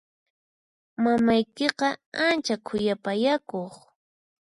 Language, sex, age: Puno Quechua, female, 19-29